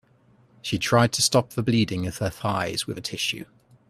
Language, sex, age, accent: English, male, 30-39, England English